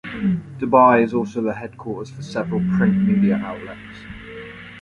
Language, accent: English, England English